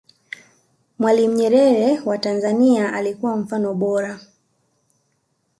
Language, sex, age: Swahili, female, 19-29